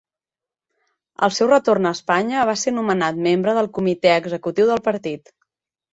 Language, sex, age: Catalan, female, 30-39